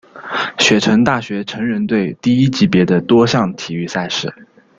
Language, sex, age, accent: Chinese, male, 19-29, 出生地：江西省